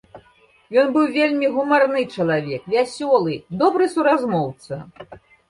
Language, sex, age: Belarusian, female, 60-69